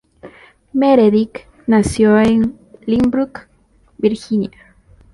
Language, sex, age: Spanish, female, 19-29